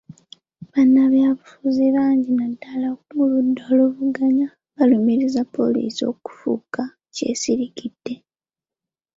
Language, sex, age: Ganda, female, under 19